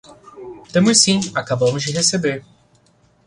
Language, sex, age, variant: Portuguese, male, 19-29, Portuguese (Brasil)